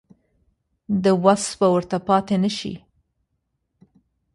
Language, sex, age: Pashto, female, 40-49